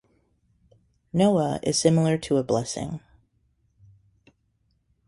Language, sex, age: English, female, 40-49